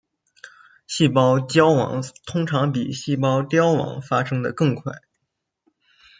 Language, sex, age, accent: Chinese, male, 19-29, 出生地：山东省